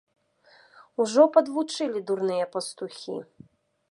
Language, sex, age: Belarusian, female, 30-39